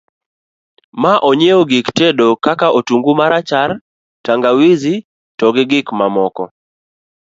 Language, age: Luo (Kenya and Tanzania), 19-29